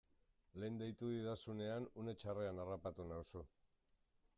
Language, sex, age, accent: Basque, male, 50-59, Mendebalekoa (Araba, Bizkaia, Gipuzkoako mendebaleko herri batzuk)